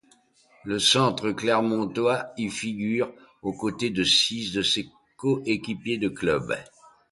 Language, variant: French, Français de métropole